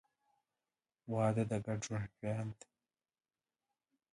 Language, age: Pashto, 19-29